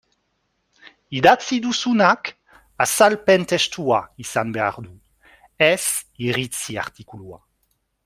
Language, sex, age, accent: Basque, male, 40-49, Nafar-lapurtarra edo Zuberotarra (Lapurdi, Nafarroa Beherea, Zuberoa)